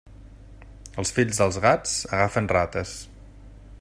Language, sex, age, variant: Catalan, male, 30-39, Nord-Occidental